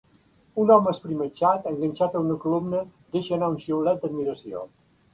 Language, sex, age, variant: Catalan, male, 60-69, Central